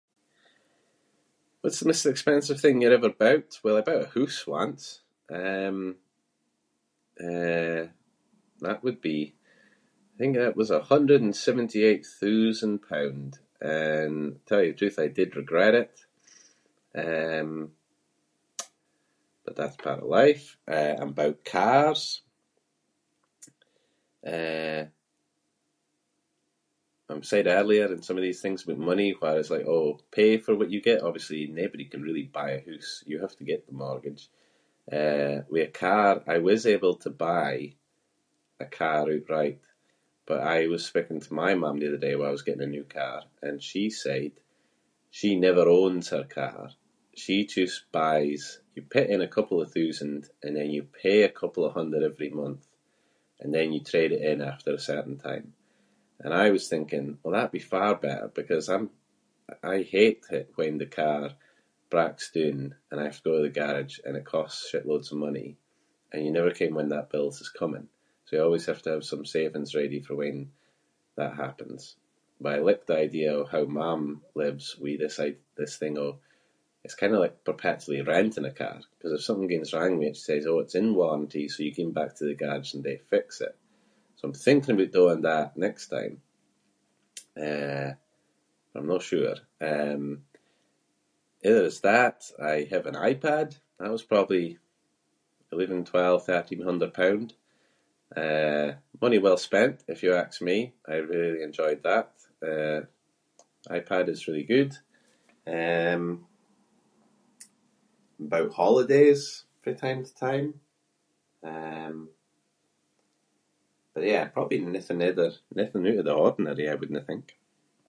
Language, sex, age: Scots, male, 30-39